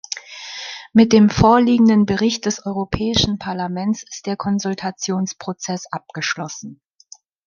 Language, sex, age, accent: German, female, 19-29, Deutschland Deutsch